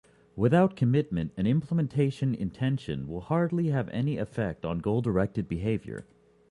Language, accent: English, Canadian English